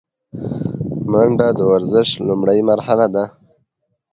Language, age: Pashto, under 19